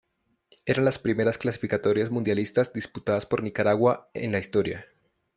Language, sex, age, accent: Spanish, male, 30-39, Andino-Pacífico: Colombia, Perú, Ecuador, oeste de Bolivia y Venezuela andina